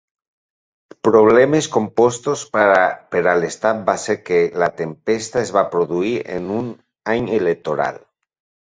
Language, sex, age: Catalan, male, 40-49